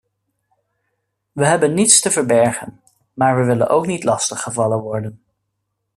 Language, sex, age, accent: Dutch, male, 19-29, Nederlands Nederlands